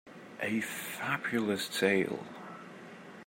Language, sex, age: English, male, 30-39